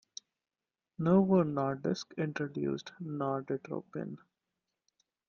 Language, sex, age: English, male, 19-29